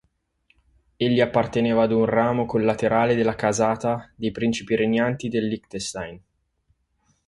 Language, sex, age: Italian, male, 30-39